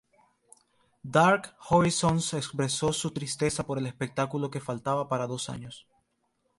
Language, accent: Spanish, Caribe: Cuba, Venezuela, Puerto Rico, República Dominicana, Panamá, Colombia caribeña, México caribeño, Costa del golfo de México